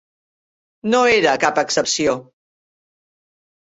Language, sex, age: Catalan, female, 60-69